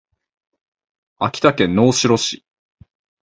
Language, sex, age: Japanese, male, 19-29